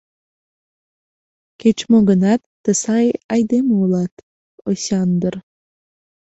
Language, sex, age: Mari, female, 19-29